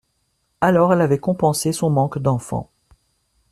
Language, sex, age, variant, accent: French, male, 40-49, Français d'Amérique du Nord, Français du Canada